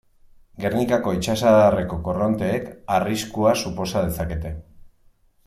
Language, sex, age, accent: Basque, male, 30-39, Mendebalekoa (Araba, Bizkaia, Gipuzkoako mendebaleko herri batzuk)